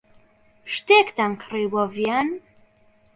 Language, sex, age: Central Kurdish, male, 40-49